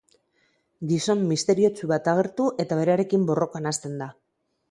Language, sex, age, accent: Basque, female, 40-49, Mendebalekoa (Araba, Bizkaia, Gipuzkoako mendebaleko herri batzuk)